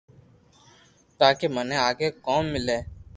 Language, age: Loarki, under 19